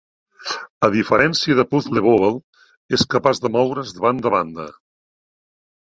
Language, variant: Catalan, Central